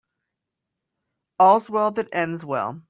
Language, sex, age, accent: English, male, 19-29, United States English